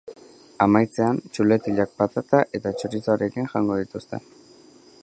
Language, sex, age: Basque, male, 19-29